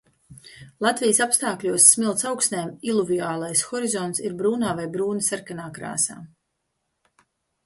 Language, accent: Latvian, bez akcenta